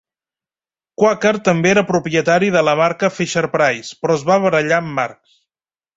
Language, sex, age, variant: Catalan, male, 30-39, Central